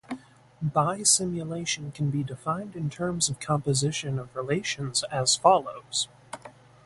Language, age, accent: English, 19-29, United States English